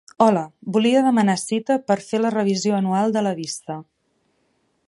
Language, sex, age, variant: Catalan, female, 30-39, Central